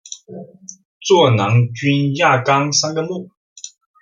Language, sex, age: Chinese, male, 19-29